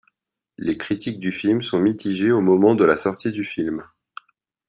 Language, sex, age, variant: French, male, 30-39, Français de métropole